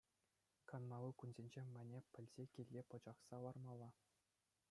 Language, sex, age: Chuvash, male, under 19